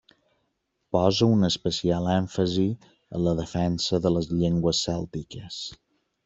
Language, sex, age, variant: Catalan, male, 40-49, Balear